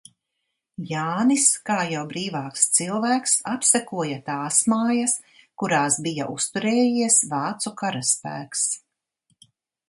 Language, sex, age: Latvian, female, 60-69